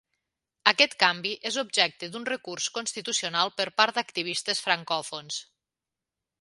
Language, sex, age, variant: Catalan, female, 40-49, Nord-Occidental